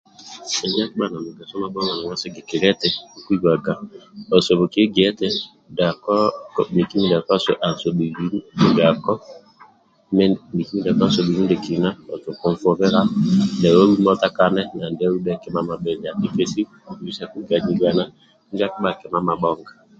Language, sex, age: Amba (Uganda), male, 30-39